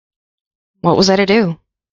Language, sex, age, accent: English, female, 19-29, United States English